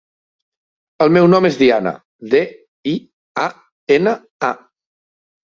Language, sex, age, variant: Catalan, male, 30-39, Central